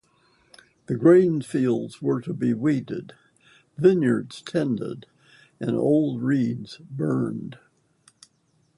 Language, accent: English, United States English